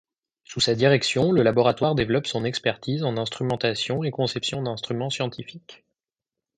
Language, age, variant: French, 19-29, Français de métropole